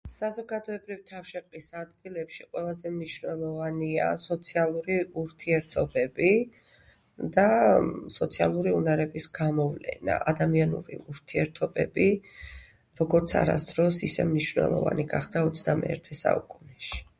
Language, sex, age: Georgian, female, 50-59